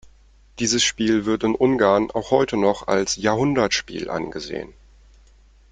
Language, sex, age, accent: German, male, 30-39, Deutschland Deutsch